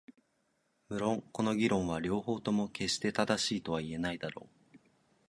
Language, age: Japanese, 19-29